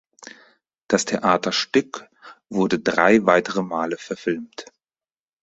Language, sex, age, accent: German, male, 30-39, Deutschland Deutsch